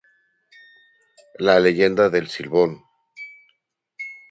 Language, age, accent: Spanish, under 19, Andino-Pacífico: Colombia, Perú, Ecuador, oeste de Bolivia y Venezuela andina